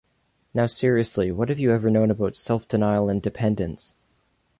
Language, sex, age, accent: English, male, 19-29, Canadian English